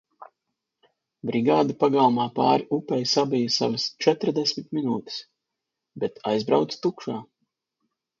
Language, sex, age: Latvian, male, 40-49